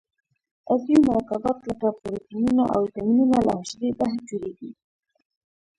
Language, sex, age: Pashto, female, 19-29